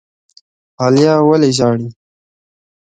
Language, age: Pashto, 19-29